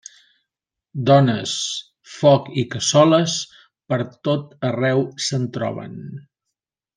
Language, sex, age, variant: Catalan, male, 50-59, Balear